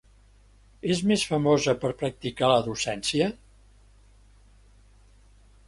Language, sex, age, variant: Catalan, male, 70-79, Central